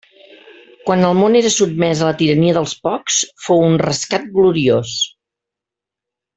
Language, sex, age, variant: Catalan, female, 60-69, Central